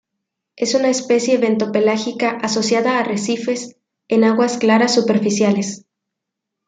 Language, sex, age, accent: Spanish, female, 19-29, México